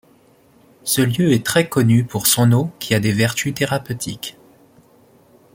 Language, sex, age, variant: French, male, 30-39, Français de métropole